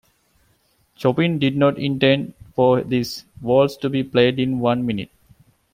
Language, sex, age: English, male, 19-29